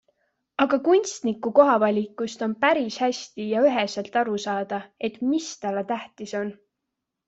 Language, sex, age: Estonian, female, 19-29